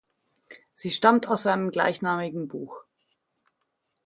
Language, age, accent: German, 40-49, Deutschland Deutsch